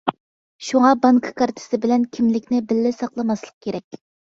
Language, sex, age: Uyghur, female, under 19